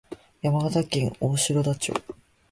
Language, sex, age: Japanese, male, 19-29